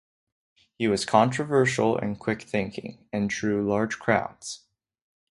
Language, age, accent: English, under 19, Canadian English